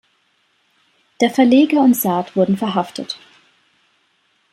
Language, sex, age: German, female, 30-39